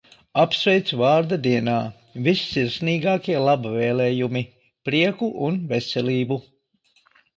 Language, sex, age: Latvian, male, 50-59